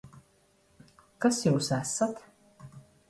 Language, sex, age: Latvian, female, 50-59